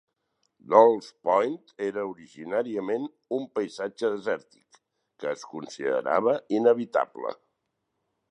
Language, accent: Catalan, Barceloní